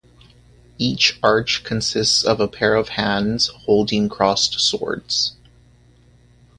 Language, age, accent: English, 30-39, United States English